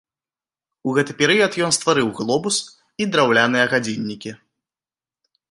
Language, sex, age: Belarusian, male, 19-29